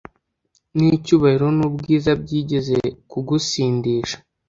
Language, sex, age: Kinyarwanda, male, under 19